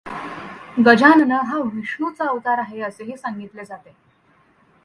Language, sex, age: Marathi, female, under 19